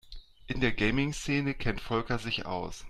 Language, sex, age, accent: German, male, 40-49, Deutschland Deutsch